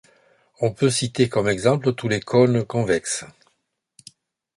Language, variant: French, Français de métropole